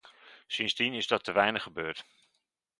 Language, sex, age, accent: Dutch, male, 40-49, Nederlands Nederlands